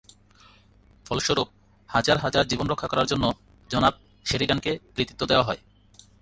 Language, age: Bengali, 30-39